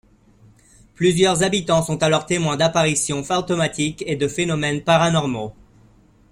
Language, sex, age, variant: French, male, 30-39, Français de métropole